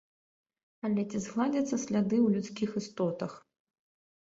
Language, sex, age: Belarusian, female, 19-29